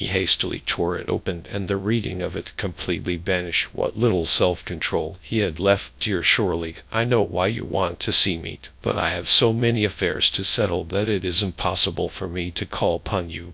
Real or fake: fake